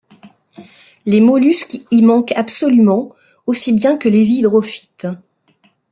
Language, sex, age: French, female, 50-59